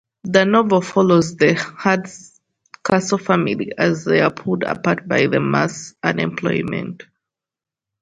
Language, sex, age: English, female, 19-29